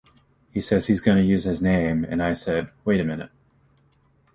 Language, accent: English, United States English